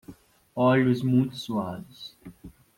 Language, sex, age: Portuguese, male, 19-29